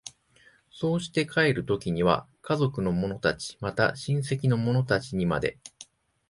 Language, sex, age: Japanese, male, 40-49